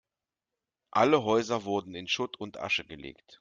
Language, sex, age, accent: German, male, 40-49, Deutschland Deutsch